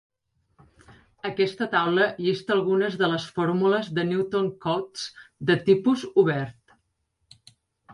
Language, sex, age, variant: Catalan, female, 40-49, Septentrional